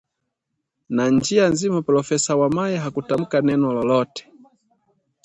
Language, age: Swahili, 19-29